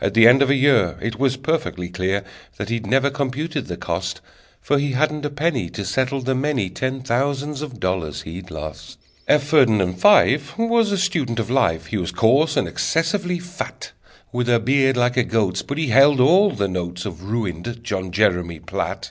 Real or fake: real